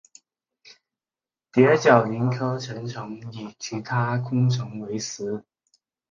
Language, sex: Chinese, male